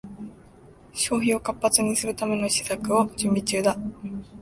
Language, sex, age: Japanese, female, 19-29